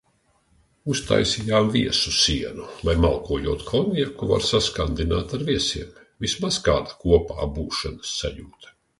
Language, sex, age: Latvian, male, 60-69